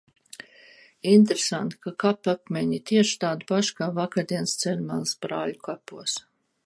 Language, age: Latvian, 60-69